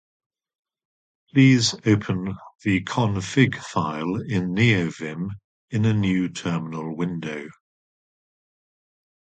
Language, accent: English, England English